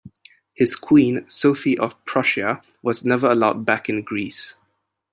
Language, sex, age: English, male, 30-39